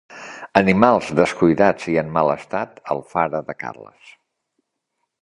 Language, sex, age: Catalan, male, 50-59